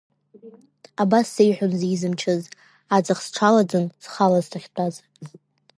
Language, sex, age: Abkhazian, female, 19-29